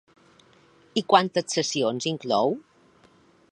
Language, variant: Catalan, Balear